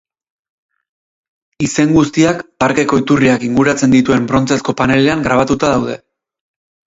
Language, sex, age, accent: Basque, male, 30-39, Erdialdekoa edo Nafarra (Gipuzkoa, Nafarroa)